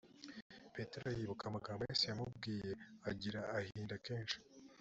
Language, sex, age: Kinyarwanda, male, 19-29